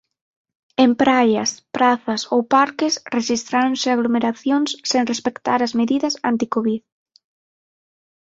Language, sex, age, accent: Galician, female, 19-29, Atlántico (seseo e gheada); Normativo (estándar)